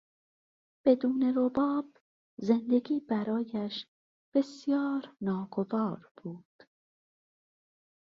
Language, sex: Persian, female